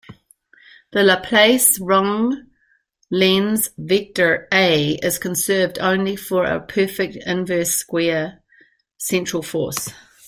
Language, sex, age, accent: English, female, 60-69, New Zealand English